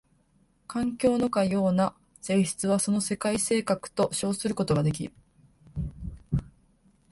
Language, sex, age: Japanese, female, under 19